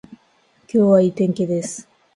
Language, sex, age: Japanese, female, under 19